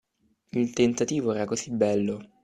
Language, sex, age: Italian, male, 19-29